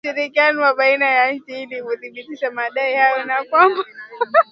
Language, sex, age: Swahili, female, 19-29